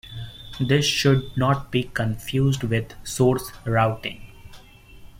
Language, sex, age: English, male, 19-29